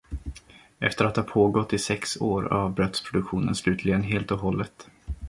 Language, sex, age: Swedish, male, 19-29